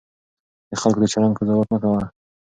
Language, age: Pashto, 19-29